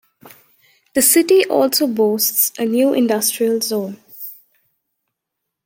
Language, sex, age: English, female, under 19